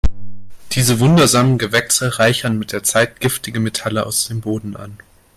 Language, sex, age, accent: German, male, under 19, Deutschland Deutsch